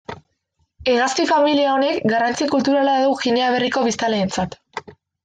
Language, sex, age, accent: Basque, female, under 19, Erdialdekoa edo Nafarra (Gipuzkoa, Nafarroa)